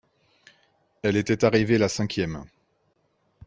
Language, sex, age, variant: French, male, 40-49, Français de métropole